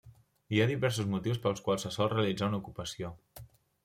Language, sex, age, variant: Catalan, male, 19-29, Central